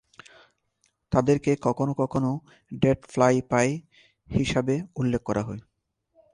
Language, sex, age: Bengali, male, 30-39